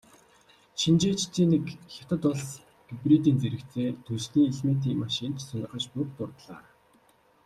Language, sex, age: Mongolian, male, 19-29